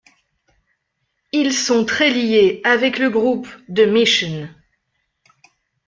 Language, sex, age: French, female, 40-49